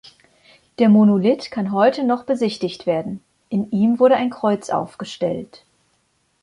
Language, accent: German, Deutschland Deutsch